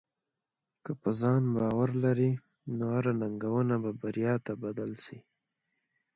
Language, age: Pashto, 19-29